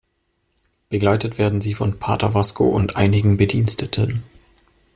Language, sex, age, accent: German, male, 19-29, Deutschland Deutsch